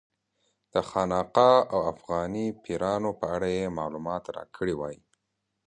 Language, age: Pashto, 30-39